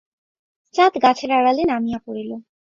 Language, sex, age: Bengali, female, 19-29